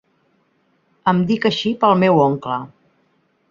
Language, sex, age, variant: Catalan, female, 40-49, Central